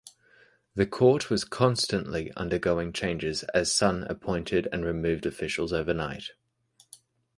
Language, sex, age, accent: English, male, 19-29, Australian English